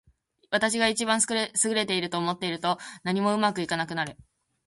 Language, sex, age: Japanese, female, 19-29